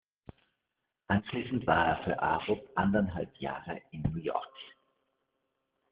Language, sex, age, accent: German, male, 50-59, Österreichisches Deutsch